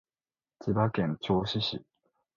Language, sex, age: Japanese, male, 19-29